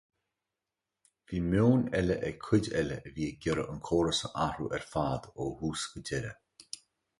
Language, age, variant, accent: Irish, 50-59, Gaeilge Chonnacht, Cainteoir dúchais, Gaeltacht